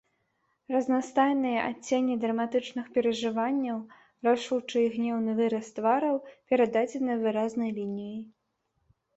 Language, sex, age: Belarusian, female, 19-29